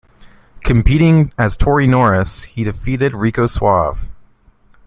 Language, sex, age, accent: English, male, 19-29, United States English